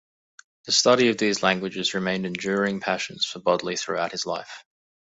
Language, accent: English, Australian English